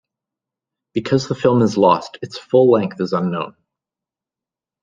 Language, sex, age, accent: English, male, 30-39, Canadian English